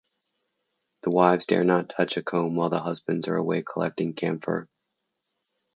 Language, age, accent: English, 40-49, United States English